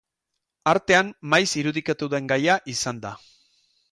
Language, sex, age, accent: Basque, male, 50-59, Mendebalekoa (Araba, Bizkaia, Gipuzkoako mendebaleko herri batzuk)